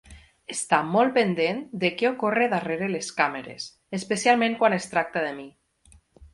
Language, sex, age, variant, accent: Catalan, female, 19-29, Nord-Occidental, Lleidatà